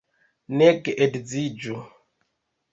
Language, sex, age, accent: Esperanto, male, 30-39, Internacia